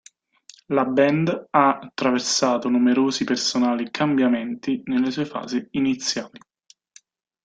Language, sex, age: Italian, male, 30-39